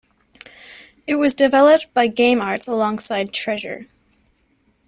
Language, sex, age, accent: English, female, under 19, United States English